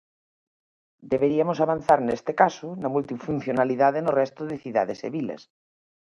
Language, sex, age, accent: Galician, female, 50-59, Atlántico (seseo e gheada)